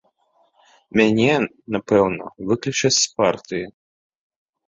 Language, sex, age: Belarusian, male, 19-29